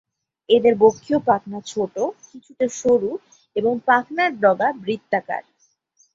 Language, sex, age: Bengali, female, 19-29